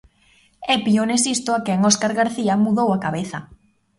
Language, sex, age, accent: Galician, female, 19-29, Normativo (estándar)